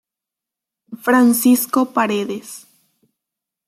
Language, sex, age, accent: Spanish, female, under 19, Rioplatense: Argentina, Uruguay, este de Bolivia, Paraguay